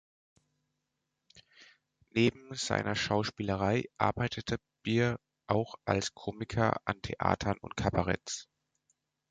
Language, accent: German, Deutschland Deutsch